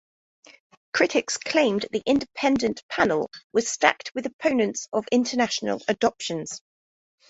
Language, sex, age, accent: English, female, 30-39, England English